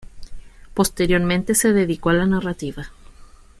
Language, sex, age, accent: Spanish, female, 19-29, Chileno: Chile, Cuyo